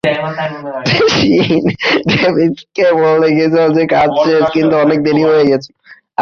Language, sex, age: Bengali, male, 19-29